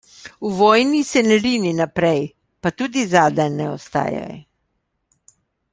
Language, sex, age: Slovenian, female, 60-69